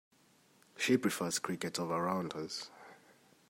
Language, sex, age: English, male, 19-29